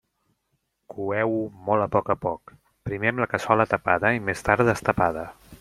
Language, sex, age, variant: Catalan, male, 50-59, Central